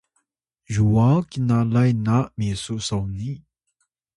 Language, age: Atayal, 30-39